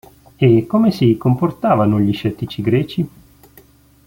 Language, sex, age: Italian, male, 19-29